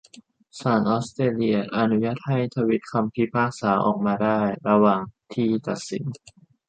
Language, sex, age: Thai, male, under 19